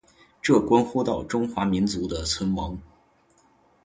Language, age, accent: Chinese, 19-29, 出生地：吉林省